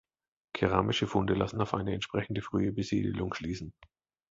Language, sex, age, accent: German, male, 30-39, Deutschland Deutsch